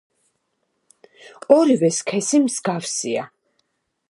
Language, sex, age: Georgian, female, 40-49